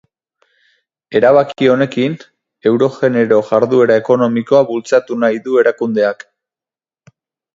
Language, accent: Basque, Erdialdekoa edo Nafarra (Gipuzkoa, Nafarroa)